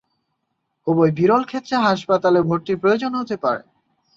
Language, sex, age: Bengali, male, 19-29